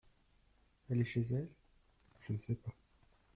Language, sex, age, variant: French, male, 30-39, Français de métropole